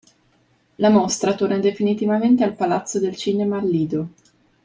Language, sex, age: Italian, female, 19-29